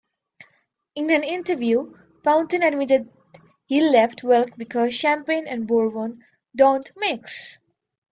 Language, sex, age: English, female, 19-29